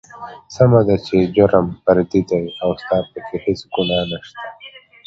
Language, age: Pashto, 19-29